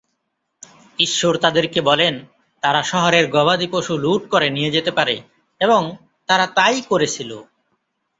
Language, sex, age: Bengali, male, 30-39